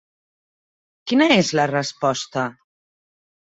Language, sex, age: Catalan, female, 30-39